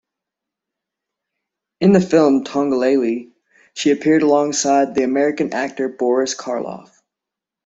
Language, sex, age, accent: English, male, 19-29, Irish English